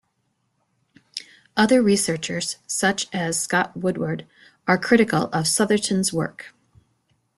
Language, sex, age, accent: English, female, 40-49, United States English